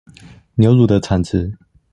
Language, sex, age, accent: Chinese, male, 19-29, 出生地：彰化縣